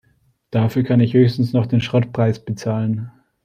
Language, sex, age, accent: German, male, 19-29, Österreichisches Deutsch